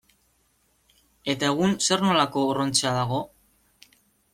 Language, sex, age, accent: Basque, male, 19-29, Mendebalekoa (Araba, Bizkaia, Gipuzkoako mendebaleko herri batzuk)